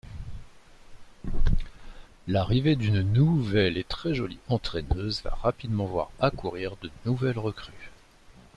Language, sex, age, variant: French, male, 40-49, Français de métropole